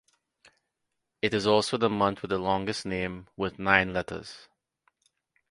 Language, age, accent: English, 30-39, West Indies and Bermuda (Bahamas, Bermuda, Jamaica, Trinidad)